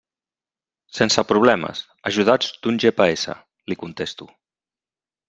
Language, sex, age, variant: Catalan, male, 40-49, Central